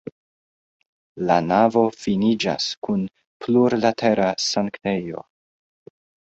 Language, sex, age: Esperanto, male, 19-29